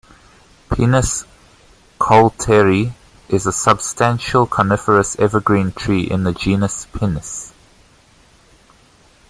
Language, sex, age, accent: English, male, 19-29, Southern African (South Africa, Zimbabwe, Namibia)